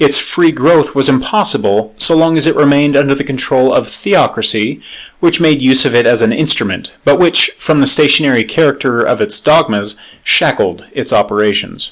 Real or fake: real